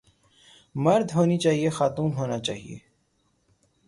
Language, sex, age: Urdu, male, 19-29